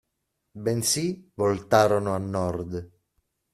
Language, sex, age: Italian, male, 50-59